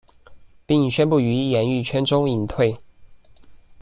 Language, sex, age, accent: Chinese, male, 19-29, 出生地：四川省